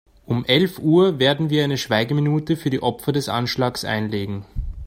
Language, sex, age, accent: German, male, 19-29, Österreichisches Deutsch